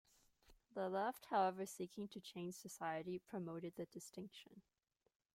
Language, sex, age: English, female, 19-29